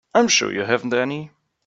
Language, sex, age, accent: English, male, 19-29, United States English